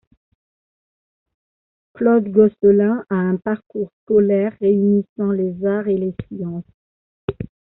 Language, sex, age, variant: French, female, 40-49, Français de métropole